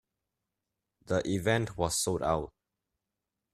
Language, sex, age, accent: English, male, under 19, Singaporean English